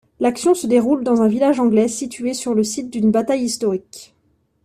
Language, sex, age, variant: French, female, 19-29, Français de métropole